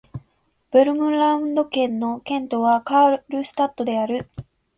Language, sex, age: Japanese, female, 19-29